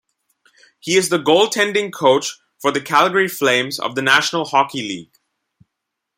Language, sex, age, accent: English, male, under 19, India and South Asia (India, Pakistan, Sri Lanka)